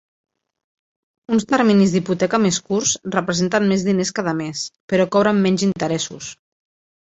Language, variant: Catalan, Central